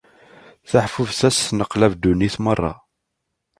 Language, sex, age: Kabyle, male, 30-39